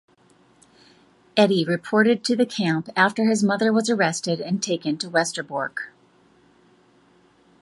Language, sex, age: English, female, 40-49